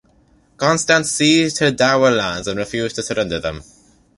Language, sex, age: English, male, 19-29